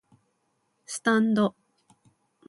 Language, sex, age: Japanese, female, 40-49